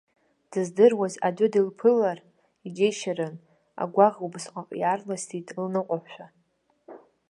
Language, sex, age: Abkhazian, female, under 19